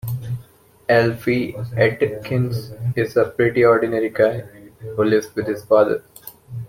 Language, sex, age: English, male, 19-29